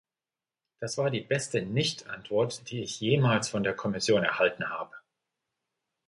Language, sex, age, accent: German, male, 40-49, Deutschland Deutsch